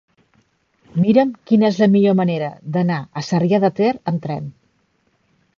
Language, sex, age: Catalan, female, 50-59